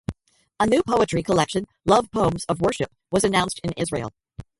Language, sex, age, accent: English, female, 50-59, United States English